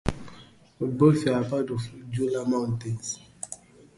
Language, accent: English, Southern African (South Africa, Zimbabwe, Namibia)